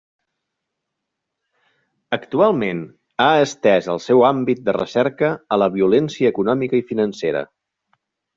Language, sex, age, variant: Catalan, male, 30-39, Nord-Occidental